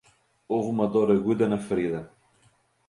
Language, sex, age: Portuguese, male, 40-49